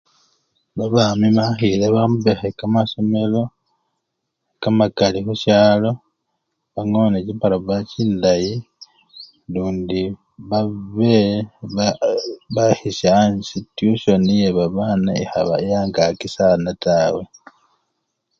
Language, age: Luyia, 40-49